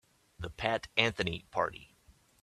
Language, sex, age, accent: English, male, 40-49, United States English